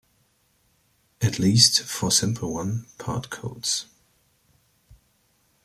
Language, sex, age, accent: English, male, 19-29, United States English